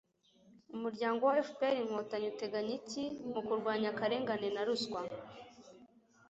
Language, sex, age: Kinyarwanda, female, under 19